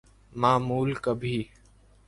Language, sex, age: Urdu, male, 19-29